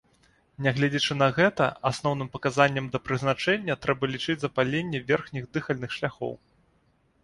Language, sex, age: Belarusian, male, 30-39